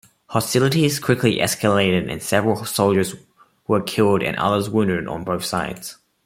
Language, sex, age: English, male, 19-29